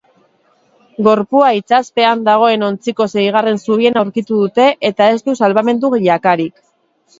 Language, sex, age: Basque, female, 40-49